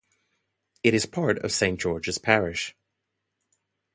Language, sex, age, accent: English, male, 19-29, Southern African (South Africa, Zimbabwe, Namibia)